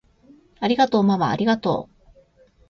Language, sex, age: Japanese, female, 50-59